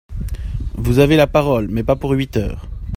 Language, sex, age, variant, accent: French, male, 19-29, Français d'Europe, Français de Suisse